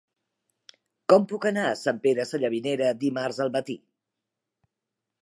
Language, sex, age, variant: Catalan, female, 50-59, Central